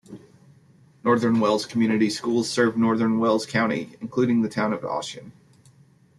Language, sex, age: English, male, 30-39